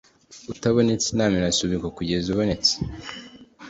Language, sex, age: Kinyarwanda, male, 19-29